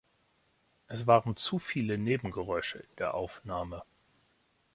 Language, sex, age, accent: German, male, 40-49, Deutschland Deutsch